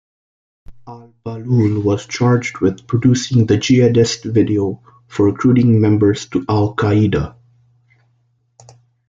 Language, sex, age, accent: English, male, under 19, Filipino